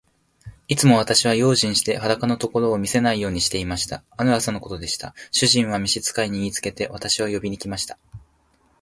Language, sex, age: Japanese, male, 19-29